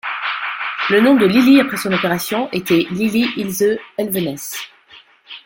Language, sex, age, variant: French, female, 50-59, Français de métropole